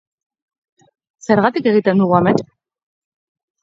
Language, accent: Basque, Mendebalekoa (Araba, Bizkaia, Gipuzkoako mendebaleko herri batzuk)